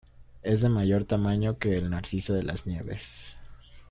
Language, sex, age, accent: Spanish, male, 19-29, México